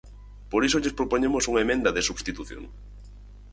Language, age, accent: Galician, 19-29, Central (gheada)